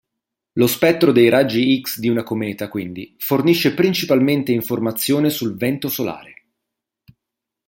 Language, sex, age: Italian, male, 30-39